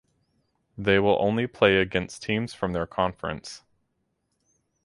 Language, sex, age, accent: English, male, 30-39, United States English